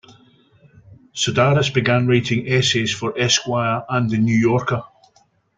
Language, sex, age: English, male, 50-59